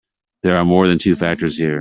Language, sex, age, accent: English, male, 50-59, United States English